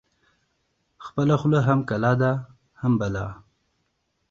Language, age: Pashto, 19-29